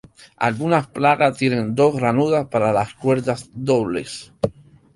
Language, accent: Spanish, Caribe: Cuba, Venezuela, Puerto Rico, República Dominicana, Panamá, Colombia caribeña, México caribeño, Costa del golfo de México